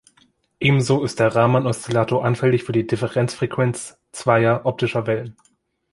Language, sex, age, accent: German, male, 19-29, Deutschland Deutsch